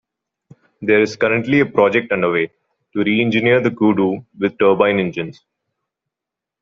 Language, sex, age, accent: English, male, 19-29, India and South Asia (India, Pakistan, Sri Lanka)